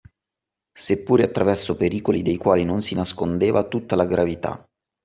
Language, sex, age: Italian, male, 30-39